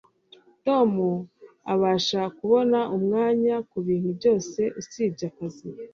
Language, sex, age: Kinyarwanda, female, 30-39